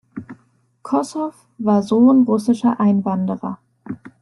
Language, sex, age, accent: German, female, 19-29, Deutschland Deutsch